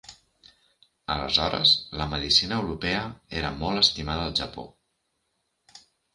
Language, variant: Catalan, Central